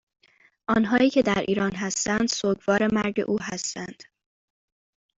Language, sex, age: Persian, female, 19-29